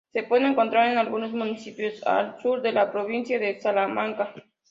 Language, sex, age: Spanish, female, 19-29